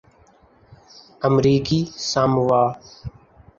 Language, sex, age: Urdu, male, 19-29